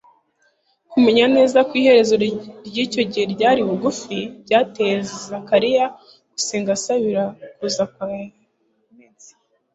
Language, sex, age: Kinyarwanda, female, 19-29